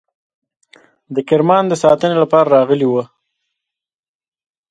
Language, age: Pashto, 30-39